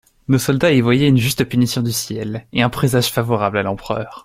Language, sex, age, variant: French, male, 19-29, Français de métropole